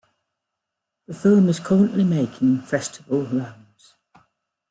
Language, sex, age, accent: English, female, 50-59, England English